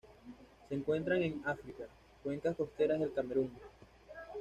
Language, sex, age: Spanish, male, 19-29